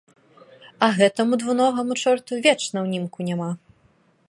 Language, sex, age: Belarusian, female, 19-29